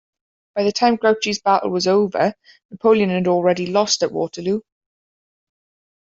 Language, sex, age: English, female, 19-29